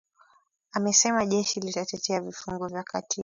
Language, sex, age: Swahili, female, 19-29